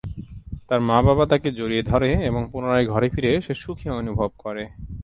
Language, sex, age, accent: Bengali, male, 19-29, Native